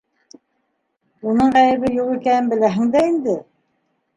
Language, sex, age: Bashkir, female, 60-69